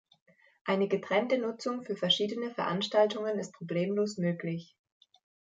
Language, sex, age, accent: German, female, 19-29, Deutschland Deutsch